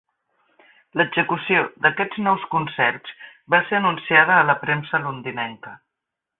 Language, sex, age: Catalan, female, 50-59